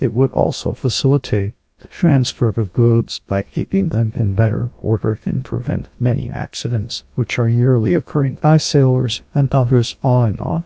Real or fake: fake